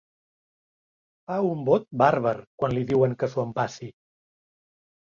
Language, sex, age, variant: Catalan, male, 40-49, Central